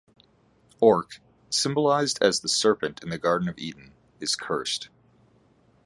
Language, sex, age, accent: English, male, 19-29, United States English